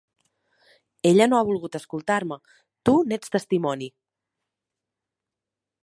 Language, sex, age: Catalan, female, 30-39